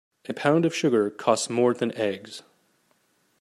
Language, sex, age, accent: English, male, 30-39, United States English